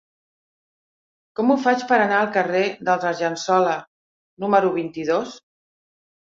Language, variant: Catalan, Central